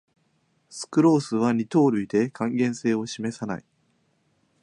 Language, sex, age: Japanese, male, 19-29